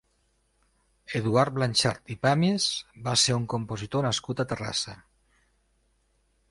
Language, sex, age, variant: Catalan, male, 50-59, Nord-Occidental